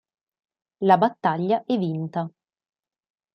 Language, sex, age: Italian, female, 19-29